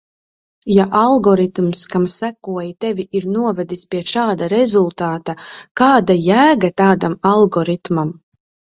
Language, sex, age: Latvian, female, 30-39